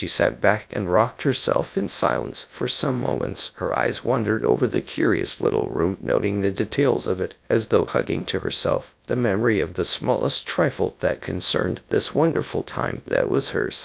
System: TTS, GradTTS